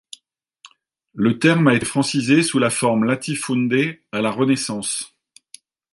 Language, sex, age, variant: French, male, 50-59, Français de métropole